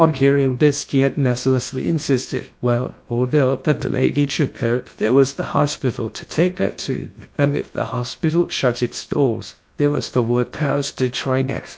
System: TTS, GlowTTS